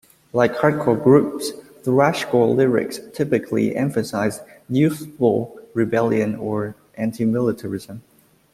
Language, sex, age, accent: English, male, 19-29, United States English